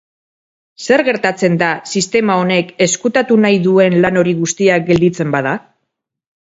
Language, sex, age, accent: Basque, female, 40-49, Mendebalekoa (Araba, Bizkaia, Gipuzkoako mendebaleko herri batzuk)